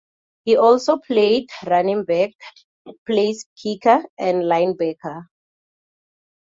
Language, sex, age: English, female, 19-29